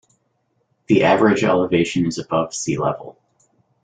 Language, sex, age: English, male, 19-29